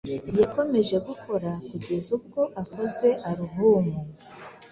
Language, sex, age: Kinyarwanda, female, 40-49